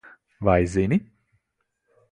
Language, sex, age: Latvian, male, 19-29